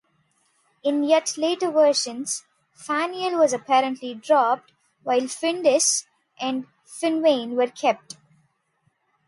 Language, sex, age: English, female, 19-29